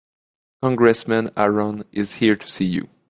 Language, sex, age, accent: English, male, 19-29, Canadian English